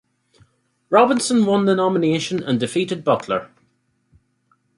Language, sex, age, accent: English, male, 19-29, Northern Irish